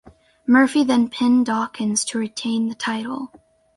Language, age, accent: English, under 19, United States English